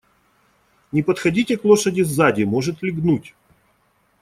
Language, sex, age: Russian, male, 40-49